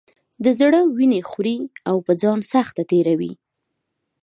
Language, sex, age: Pashto, female, 19-29